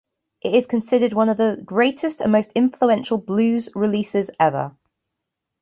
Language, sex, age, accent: English, female, 30-39, England English